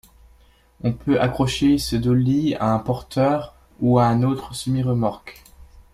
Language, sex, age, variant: French, male, under 19, Français de métropole